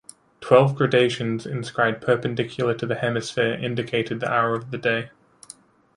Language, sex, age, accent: English, male, 19-29, England English